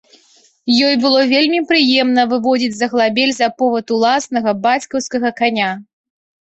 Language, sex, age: Belarusian, female, 30-39